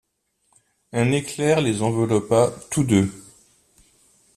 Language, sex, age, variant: French, male, 50-59, Français de métropole